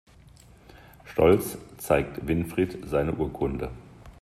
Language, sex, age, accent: German, male, 40-49, Deutschland Deutsch